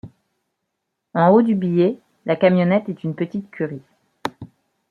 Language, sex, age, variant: French, female, 30-39, Français de métropole